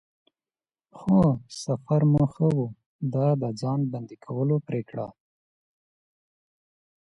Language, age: Pashto, 19-29